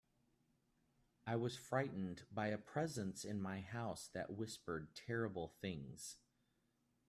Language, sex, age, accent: English, male, 30-39, United States English